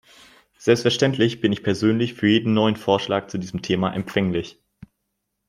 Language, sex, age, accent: German, male, 19-29, Deutschland Deutsch